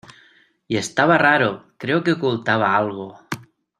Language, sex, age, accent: Spanish, male, 30-39, España: Norte peninsular (Asturias, Castilla y León, Cantabria, País Vasco, Navarra, Aragón, La Rioja, Guadalajara, Cuenca)